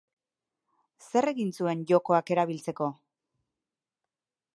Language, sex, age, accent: Basque, female, 30-39, Erdialdekoa edo Nafarra (Gipuzkoa, Nafarroa)